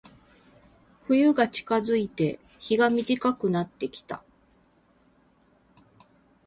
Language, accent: Japanese, 関西